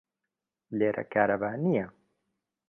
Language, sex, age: Central Kurdish, male, 19-29